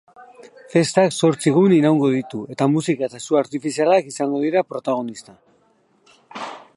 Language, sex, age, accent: Basque, male, 50-59, Mendebalekoa (Araba, Bizkaia, Gipuzkoako mendebaleko herri batzuk)